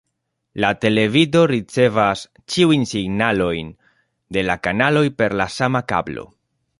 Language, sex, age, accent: Esperanto, male, 19-29, Internacia